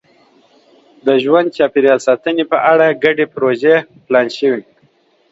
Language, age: Pashto, 30-39